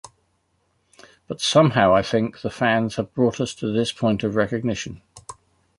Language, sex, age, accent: English, male, 60-69, England English